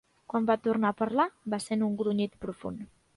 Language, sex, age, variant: Catalan, female, 19-29, Central